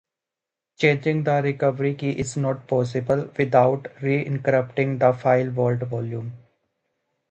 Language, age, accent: English, 19-29, England English